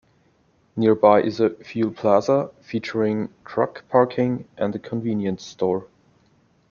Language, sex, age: English, male, 30-39